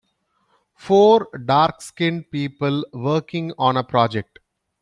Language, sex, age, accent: English, male, 40-49, India and South Asia (India, Pakistan, Sri Lanka)